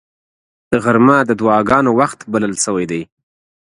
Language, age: Pashto, 30-39